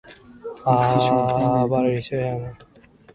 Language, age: English, 19-29